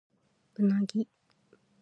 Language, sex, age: Japanese, female, 19-29